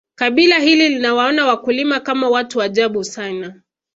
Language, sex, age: Swahili, female, 19-29